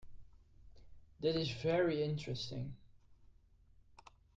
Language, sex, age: English, male, under 19